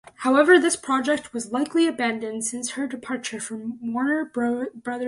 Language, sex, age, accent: English, female, under 19, United States English